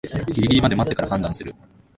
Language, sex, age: Japanese, male, 19-29